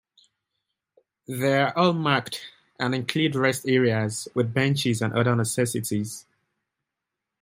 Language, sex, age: English, male, 19-29